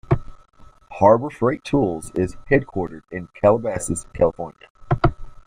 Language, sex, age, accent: English, male, 19-29, United States English